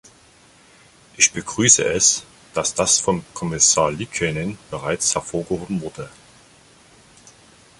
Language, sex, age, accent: German, male, 50-59, Deutschland Deutsch